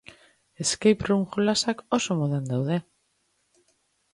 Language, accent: Basque, Erdialdekoa edo Nafarra (Gipuzkoa, Nafarroa)